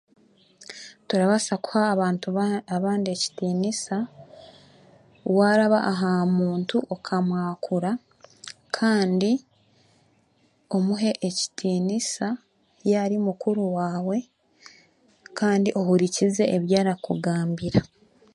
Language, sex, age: Chiga, female, 19-29